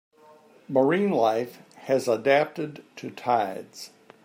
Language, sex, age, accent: English, male, 60-69, United States English